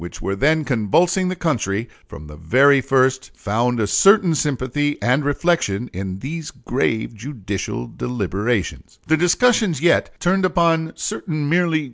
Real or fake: real